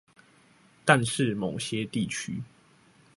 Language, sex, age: Chinese, male, 19-29